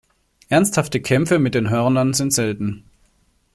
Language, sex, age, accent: German, male, 40-49, Deutschland Deutsch